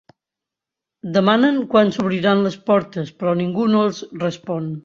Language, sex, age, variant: Catalan, female, 70-79, Central